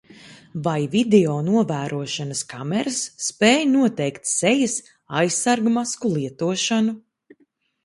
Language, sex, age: Latvian, female, 19-29